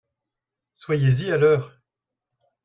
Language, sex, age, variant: French, male, 40-49, Français de métropole